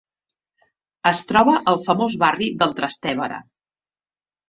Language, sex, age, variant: Catalan, female, 50-59, Central